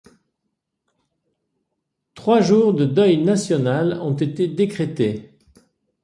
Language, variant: French, Français de métropole